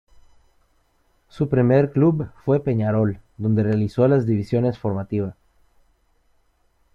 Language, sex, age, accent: Spanish, male, 19-29, América central